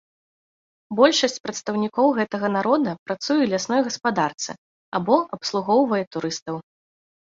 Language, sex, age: Belarusian, female, 19-29